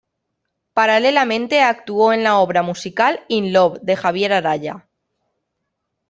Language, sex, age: Spanish, female, 19-29